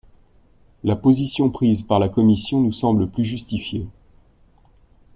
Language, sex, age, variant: French, male, 40-49, Français de métropole